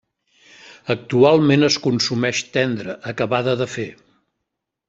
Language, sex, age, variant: Catalan, male, 70-79, Central